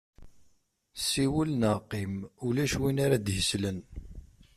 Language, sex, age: Kabyle, male, 30-39